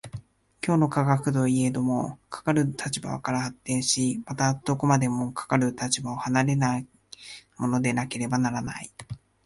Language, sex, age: Japanese, male, 19-29